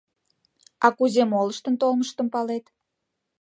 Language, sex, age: Mari, female, under 19